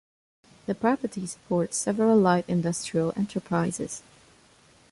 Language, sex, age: English, female, under 19